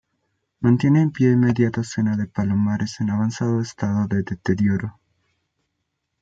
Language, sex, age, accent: Spanish, male, 19-29, Andino-Pacífico: Colombia, Perú, Ecuador, oeste de Bolivia y Venezuela andina